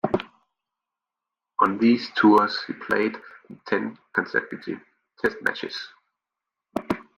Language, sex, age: English, male, 40-49